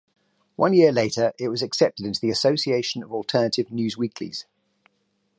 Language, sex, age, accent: English, male, 40-49, England English